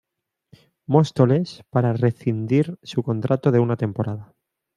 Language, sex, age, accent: Spanish, male, 30-39, España: Centro-Sur peninsular (Madrid, Toledo, Castilla-La Mancha)